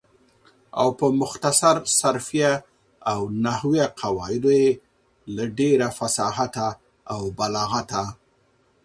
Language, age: Pashto, 40-49